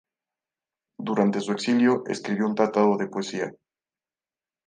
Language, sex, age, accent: Spanish, male, 19-29, México